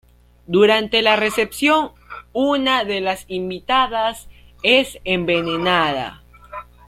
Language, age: Spanish, under 19